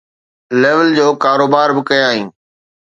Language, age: Sindhi, 40-49